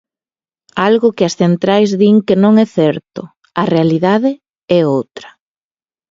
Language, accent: Galician, Normativo (estándar)